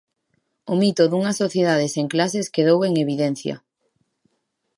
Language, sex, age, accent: Galician, female, 19-29, Normativo (estándar)